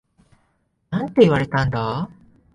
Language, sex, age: Japanese, male, 19-29